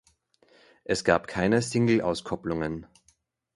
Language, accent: German, Österreichisches Deutsch